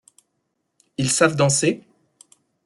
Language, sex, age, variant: French, male, 30-39, Français de métropole